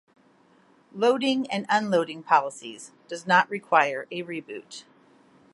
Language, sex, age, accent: English, female, 40-49, United States English